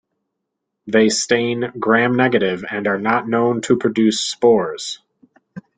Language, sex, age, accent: English, male, 30-39, United States English